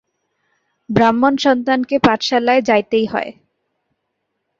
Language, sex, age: Bengali, female, 19-29